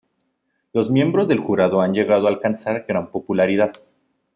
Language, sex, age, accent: Spanish, male, under 19, México